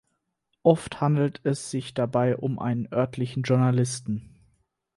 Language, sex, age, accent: German, male, 19-29, Deutschland Deutsch